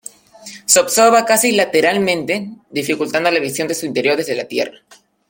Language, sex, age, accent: Spanish, male, under 19, Andino-Pacífico: Colombia, Perú, Ecuador, oeste de Bolivia y Venezuela andina